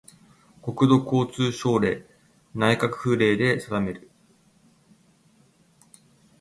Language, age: Japanese, 30-39